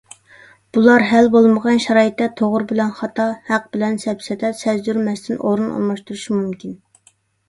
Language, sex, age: Uyghur, female, 30-39